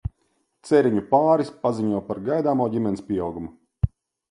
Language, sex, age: Latvian, male, 40-49